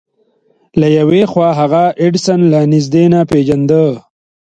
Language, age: Pashto, 30-39